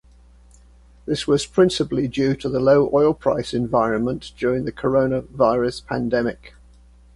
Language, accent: English, England English